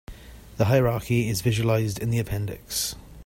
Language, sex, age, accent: English, male, 30-39, Welsh English